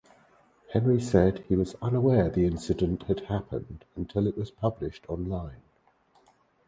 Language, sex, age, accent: English, male, 60-69, England English